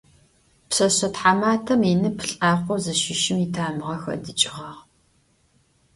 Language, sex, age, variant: Adyghe, female, 50-59, Адыгабзэ (Кирил, пстэумэ зэдыряе)